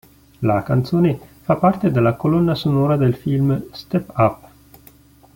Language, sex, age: Italian, male, 19-29